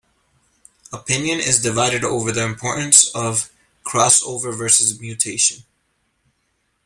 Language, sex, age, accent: English, male, 19-29, United States English